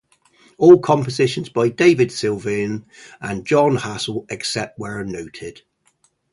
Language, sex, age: English, male, 50-59